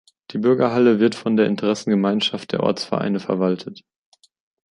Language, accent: German, Deutschland Deutsch